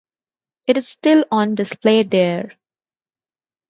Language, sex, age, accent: English, female, 19-29, India and South Asia (India, Pakistan, Sri Lanka)